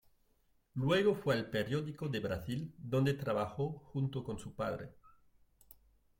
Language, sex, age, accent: Spanish, male, 40-49, Andino-Pacífico: Colombia, Perú, Ecuador, oeste de Bolivia y Venezuela andina